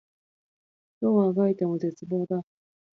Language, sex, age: Japanese, female, 30-39